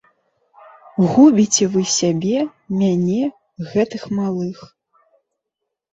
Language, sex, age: Belarusian, female, 19-29